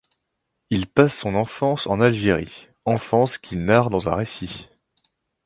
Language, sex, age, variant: French, male, 19-29, Français de métropole